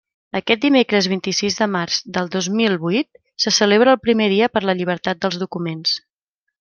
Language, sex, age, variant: Catalan, female, 30-39, Central